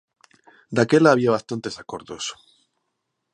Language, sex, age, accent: Galician, male, 19-29, Normativo (estándar)